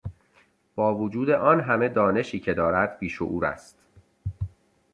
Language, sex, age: Persian, male, 30-39